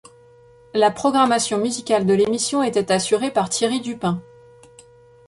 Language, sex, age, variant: French, female, 30-39, Français de métropole